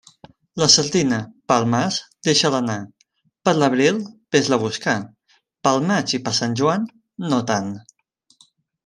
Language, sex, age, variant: Catalan, male, 19-29, Central